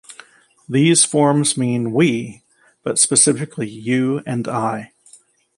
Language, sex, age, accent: English, male, 50-59, United States English